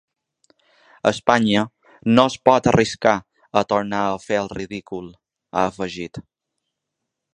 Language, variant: Catalan, Balear